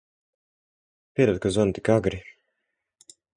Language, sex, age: Latvian, male, 19-29